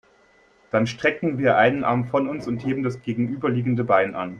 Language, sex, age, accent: German, male, 19-29, Deutschland Deutsch